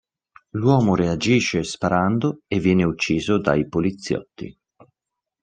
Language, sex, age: Italian, male, 30-39